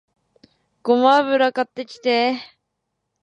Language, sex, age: Japanese, female, 19-29